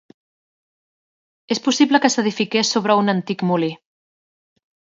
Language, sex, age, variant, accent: Catalan, female, 40-49, Central, central